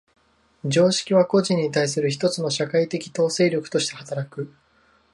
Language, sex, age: Japanese, male, 19-29